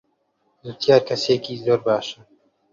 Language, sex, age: Central Kurdish, male, under 19